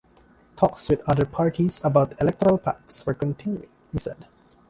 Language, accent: English, Filipino